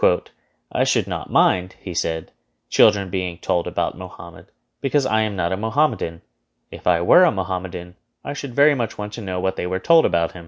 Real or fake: real